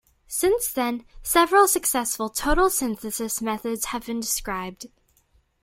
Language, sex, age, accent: English, female, under 19, United States English